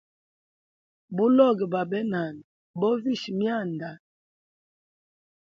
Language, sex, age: Hemba, female, 30-39